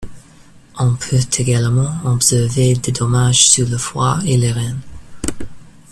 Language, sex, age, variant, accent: French, male, 19-29, Français d'Europe, Français du Royaume-Uni